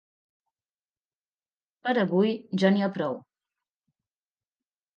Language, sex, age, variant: Catalan, female, 30-39, Nord-Occidental